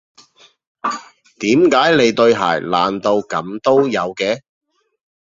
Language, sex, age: Cantonese, male, 40-49